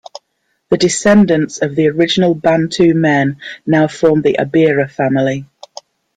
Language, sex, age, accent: English, female, 40-49, England English